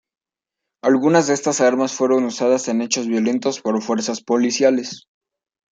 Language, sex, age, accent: Spanish, male, under 19, México